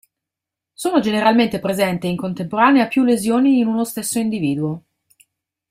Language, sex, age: Italian, female, 40-49